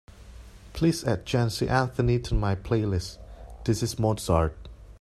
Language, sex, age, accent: English, male, 30-39, Hong Kong English